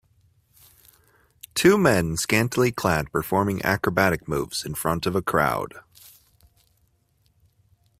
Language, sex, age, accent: English, male, 19-29, United States English